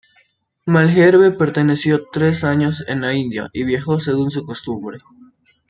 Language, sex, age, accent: Spanish, male, under 19, Andino-Pacífico: Colombia, Perú, Ecuador, oeste de Bolivia y Venezuela andina